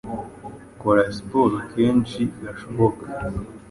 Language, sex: Kinyarwanda, male